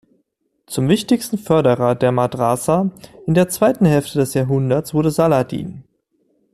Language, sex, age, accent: German, male, 30-39, Deutschland Deutsch